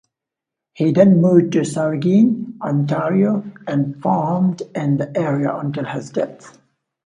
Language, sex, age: English, male, 19-29